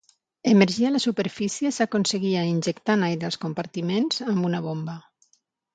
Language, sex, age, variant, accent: Catalan, female, 50-59, Nord-Occidental, Tortosí